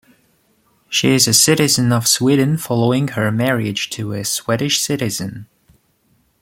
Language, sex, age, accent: English, male, 30-39, United States English